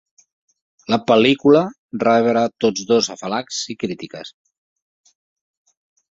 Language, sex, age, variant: Catalan, male, 50-59, Central